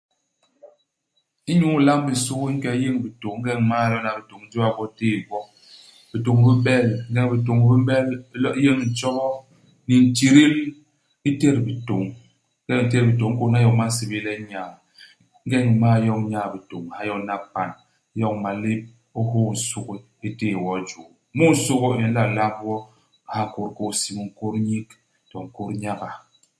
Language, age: Basaa, 40-49